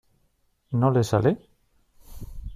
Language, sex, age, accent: Spanish, male, 40-49, España: Norte peninsular (Asturias, Castilla y León, Cantabria, País Vasco, Navarra, Aragón, La Rioja, Guadalajara, Cuenca)